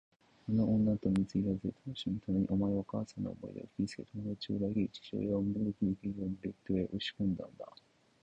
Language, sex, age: Japanese, male, 19-29